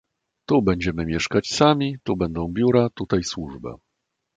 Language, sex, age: Polish, male, 50-59